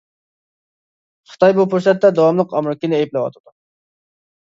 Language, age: Uyghur, 19-29